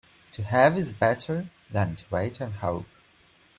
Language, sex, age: English, male, 30-39